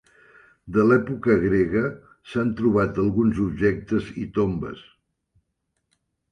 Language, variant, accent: Catalan, Central, balear